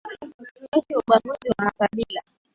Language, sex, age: Swahili, female, 19-29